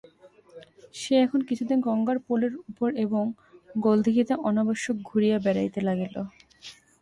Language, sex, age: Bengali, female, 19-29